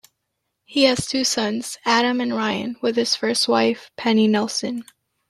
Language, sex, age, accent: English, female, under 19, United States English